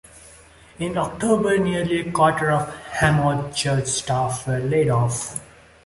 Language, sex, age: English, male, 19-29